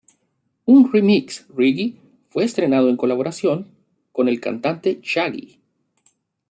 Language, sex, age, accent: Spanish, male, 40-49, Andino-Pacífico: Colombia, Perú, Ecuador, oeste de Bolivia y Venezuela andina